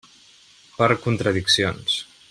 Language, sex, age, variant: Catalan, male, 30-39, Central